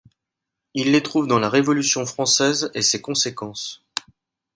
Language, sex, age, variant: French, male, 50-59, Français de métropole